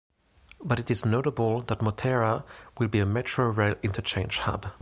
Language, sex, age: English, male, 19-29